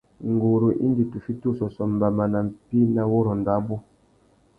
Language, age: Tuki, 40-49